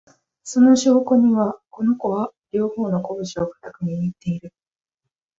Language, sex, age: Japanese, female, 19-29